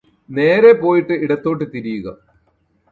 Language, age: Malayalam, 60-69